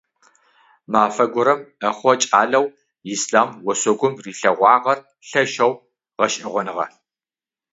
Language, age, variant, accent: Adyghe, 40-49, Адыгабзэ (Кирил, пстэумэ зэдыряе), Бжъэдыгъу (Bjeduğ)